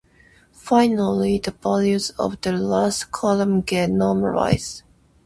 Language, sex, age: English, female, 19-29